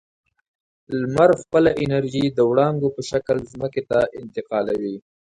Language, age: Pashto, 19-29